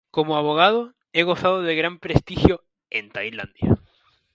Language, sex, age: Spanish, male, 19-29